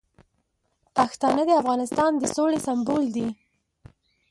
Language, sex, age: Pashto, female, 19-29